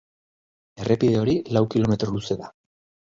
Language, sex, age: Basque, male, 40-49